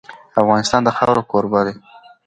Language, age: Pashto, under 19